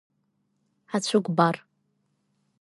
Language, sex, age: Abkhazian, female, 19-29